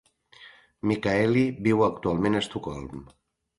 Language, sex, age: Catalan, male, 60-69